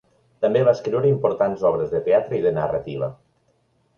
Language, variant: Catalan, Balear